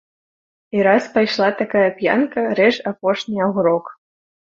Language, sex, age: Belarusian, female, under 19